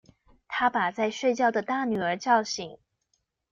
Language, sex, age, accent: Chinese, female, 30-39, 出生地：臺中市